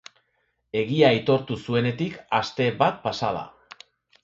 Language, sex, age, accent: Basque, male, 30-39, Erdialdekoa edo Nafarra (Gipuzkoa, Nafarroa)